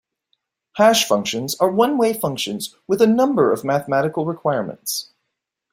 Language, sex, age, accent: English, male, 40-49, United States English